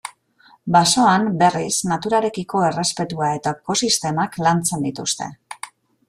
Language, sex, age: Basque, female, 30-39